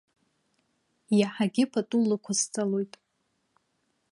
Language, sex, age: Abkhazian, female, 19-29